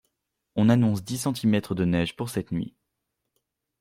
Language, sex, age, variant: French, male, under 19, Français de métropole